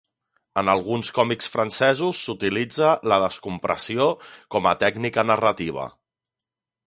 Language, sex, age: Catalan, male, 40-49